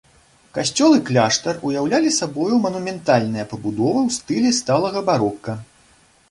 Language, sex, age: Belarusian, male, 30-39